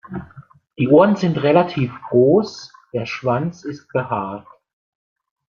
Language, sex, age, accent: German, male, 50-59, Deutschland Deutsch